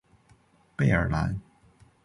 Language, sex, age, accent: Chinese, male, under 19, 出生地：黑龙江省